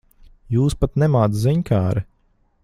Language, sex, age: Latvian, male, 30-39